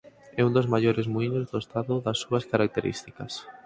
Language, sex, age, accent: Galician, male, 19-29, Normativo (estándar)